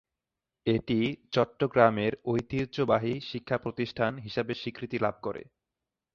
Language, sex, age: Bengali, male, 19-29